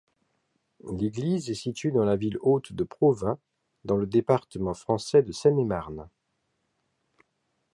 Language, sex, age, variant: French, male, 50-59, Français de métropole